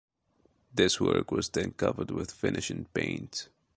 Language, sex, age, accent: English, male, under 19, United States English